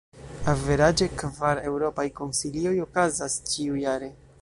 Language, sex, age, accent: Esperanto, male, under 19, Internacia